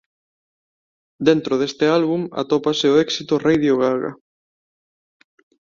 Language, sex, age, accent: Galician, male, 19-29, Neofalante